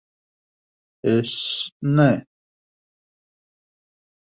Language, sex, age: Latvian, male, 40-49